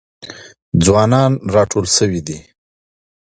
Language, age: Pashto, 30-39